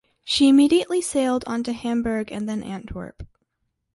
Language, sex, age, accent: English, female, under 19, United States English